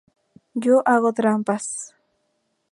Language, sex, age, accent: Spanish, female, 19-29, México